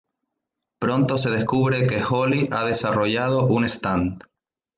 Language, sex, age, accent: Spanish, male, 19-29, España: Islas Canarias